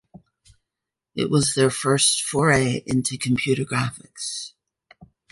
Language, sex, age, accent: English, female, 60-69, United States English